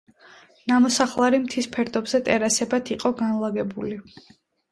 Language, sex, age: Georgian, female, 19-29